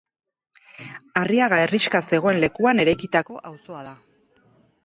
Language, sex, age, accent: Basque, female, 30-39, Erdialdekoa edo Nafarra (Gipuzkoa, Nafarroa)